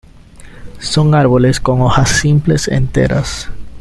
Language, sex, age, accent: Spanish, male, 19-29, Andino-Pacífico: Colombia, Perú, Ecuador, oeste de Bolivia y Venezuela andina